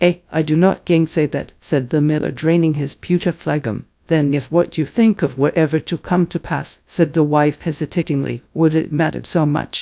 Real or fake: fake